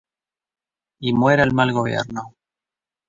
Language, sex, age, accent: Spanish, male, 19-29, Rioplatense: Argentina, Uruguay, este de Bolivia, Paraguay